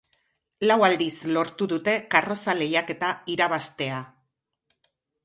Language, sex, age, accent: Basque, female, 60-69, Mendebalekoa (Araba, Bizkaia, Gipuzkoako mendebaleko herri batzuk)